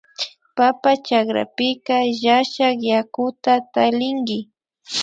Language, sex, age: Imbabura Highland Quichua, female, 19-29